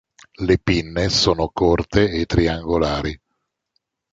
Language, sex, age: Italian, male, 60-69